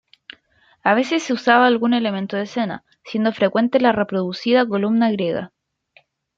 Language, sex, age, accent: Spanish, female, under 19, Chileno: Chile, Cuyo